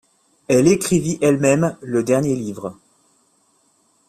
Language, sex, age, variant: French, male, 40-49, Français de métropole